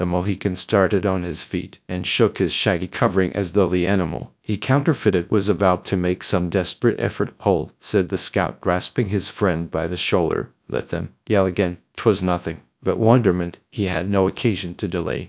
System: TTS, GradTTS